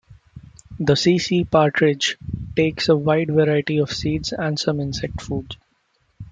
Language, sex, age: English, male, 19-29